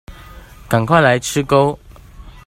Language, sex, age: Chinese, male, 19-29